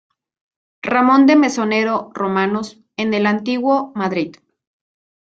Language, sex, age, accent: Spanish, female, 30-39, México